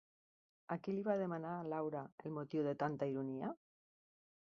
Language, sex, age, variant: Catalan, female, 50-59, Central